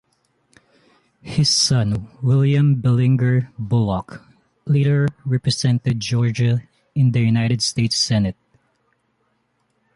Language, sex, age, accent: English, male, 19-29, Filipino